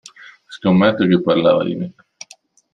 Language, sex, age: Italian, male, 40-49